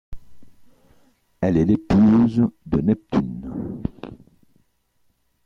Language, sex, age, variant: French, male, 60-69, Français de métropole